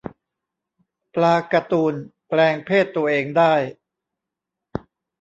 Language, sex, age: Thai, male, 50-59